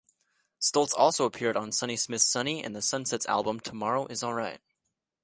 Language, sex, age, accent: English, male, under 19, United States English